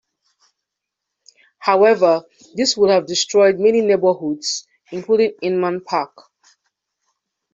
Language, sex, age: English, female, 30-39